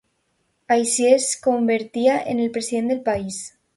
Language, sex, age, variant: Catalan, female, under 19, Alacantí